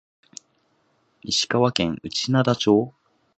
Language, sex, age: Japanese, male, 19-29